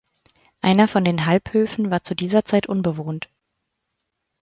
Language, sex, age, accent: German, female, 30-39, Deutschland Deutsch